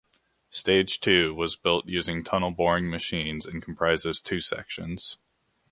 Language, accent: English, United States English